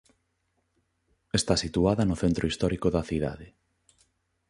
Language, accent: Galician, Normativo (estándar)